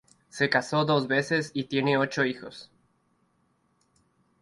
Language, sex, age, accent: Spanish, male, 19-29, Andino-Pacífico: Colombia, Perú, Ecuador, oeste de Bolivia y Venezuela andina